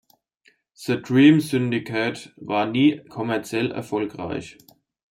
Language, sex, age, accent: German, male, 30-39, Deutschland Deutsch